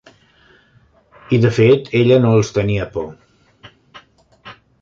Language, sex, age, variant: Catalan, male, 60-69, Central